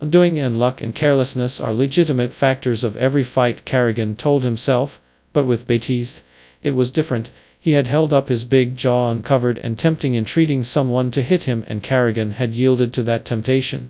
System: TTS, FastPitch